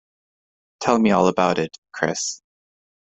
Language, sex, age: English, male, 19-29